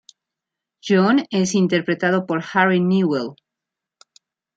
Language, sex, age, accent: Spanish, female, 50-59, México